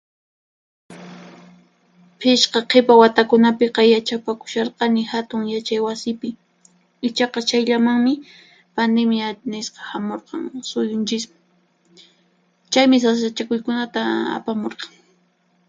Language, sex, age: Puno Quechua, female, 19-29